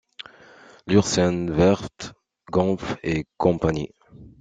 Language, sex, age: French, male, 30-39